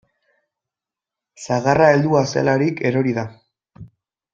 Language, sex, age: Basque, male, 19-29